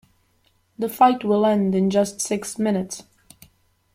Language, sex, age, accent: English, female, 30-39, United States English